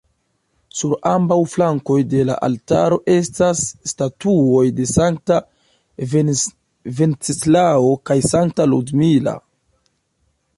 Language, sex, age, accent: Esperanto, male, 19-29, Internacia